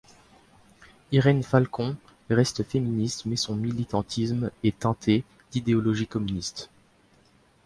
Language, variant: French, Français de métropole